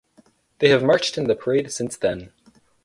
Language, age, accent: English, 19-29, United States English